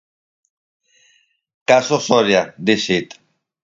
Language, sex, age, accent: Galician, male, 40-49, Normativo (estándar)